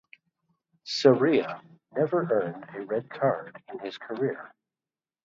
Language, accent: English, Canadian English